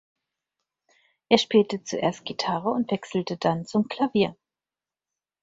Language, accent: German, Deutschland Deutsch